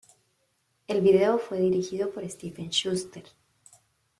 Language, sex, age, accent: Spanish, female, 30-39, América central